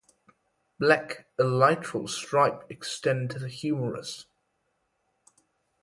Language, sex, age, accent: English, male, 19-29, England English